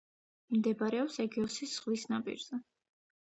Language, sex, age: Georgian, female, under 19